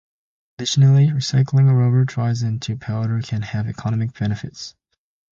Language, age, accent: English, under 19, United States English